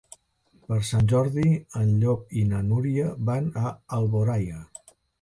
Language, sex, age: Catalan, male, 60-69